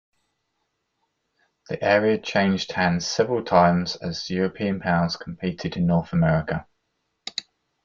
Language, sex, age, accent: English, male, 30-39, England English